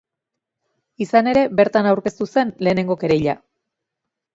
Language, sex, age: Basque, female, 30-39